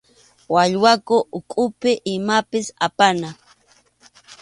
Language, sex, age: Arequipa-La Unión Quechua, female, 30-39